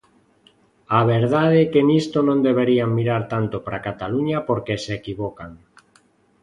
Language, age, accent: Galician, 40-49, Normativo (estándar)